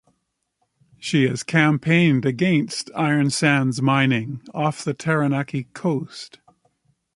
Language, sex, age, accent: English, male, 60-69, Canadian English